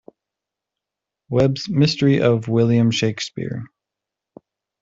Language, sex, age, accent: English, male, 30-39, United States English